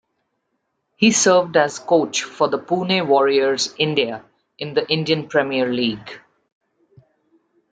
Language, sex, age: English, female, 30-39